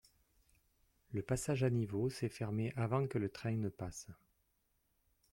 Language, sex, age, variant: French, male, 40-49, Français de métropole